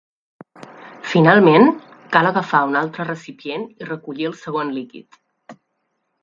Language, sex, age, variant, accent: Catalan, female, 30-39, Central, central